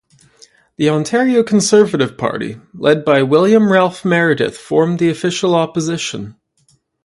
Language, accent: English, Canadian English